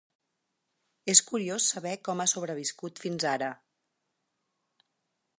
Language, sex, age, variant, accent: Catalan, female, 50-59, Central, central